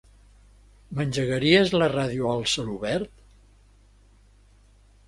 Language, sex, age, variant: Catalan, male, 70-79, Central